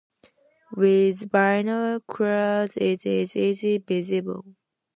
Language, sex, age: English, female, 19-29